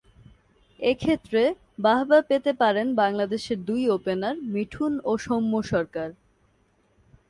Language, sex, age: Bengali, female, 19-29